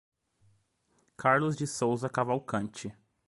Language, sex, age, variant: Portuguese, male, 19-29, Portuguese (Brasil)